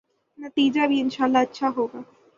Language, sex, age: Urdu, female, 19-29